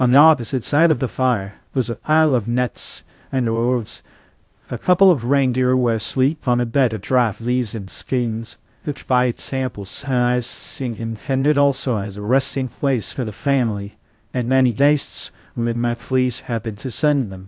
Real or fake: fake